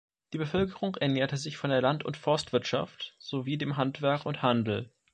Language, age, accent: German, under 19, Deutschland Deutsch